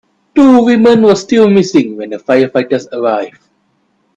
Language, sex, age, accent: English, male, 30-39, Malaysian English